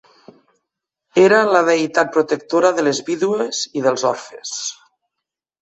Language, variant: Catalan, Nord-Occidental